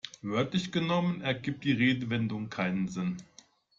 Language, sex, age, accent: German, male, 50-59, Deutschland Deutsch